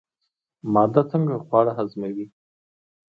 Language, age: Pashto, 40-49